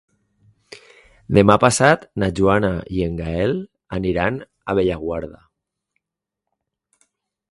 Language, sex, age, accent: Catalan, male, 40-49, valencià